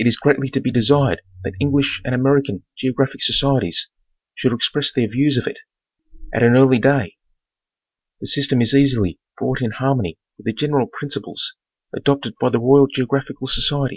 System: none